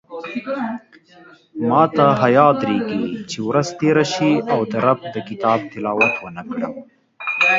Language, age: Pashto, 19-29